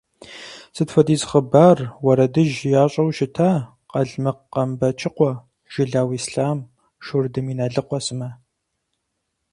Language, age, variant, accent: Kabardian, 19-29, Адыгэбзэ (Къэбэрдей, Кирил, псоми зэдай), Джылэхъстэней (Gilahsteney)